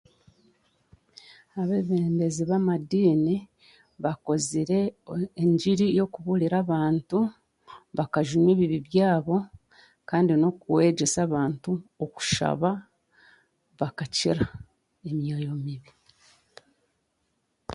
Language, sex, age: Chiga, female, 30-39